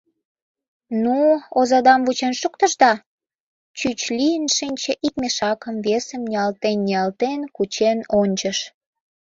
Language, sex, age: Mari, female, 19-29